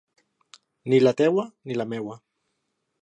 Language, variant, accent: Catalan, Valencià meridional, valencià